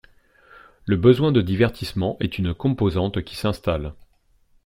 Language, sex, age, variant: French, male, 40-49, Français de métropole